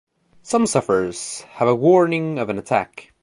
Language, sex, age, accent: English, male, under 19, England English